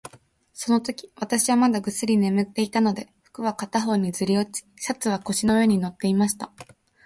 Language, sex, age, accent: Japanese, female, under 19, 標準語